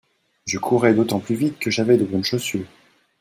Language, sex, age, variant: French, male, 40-49, Français de métropole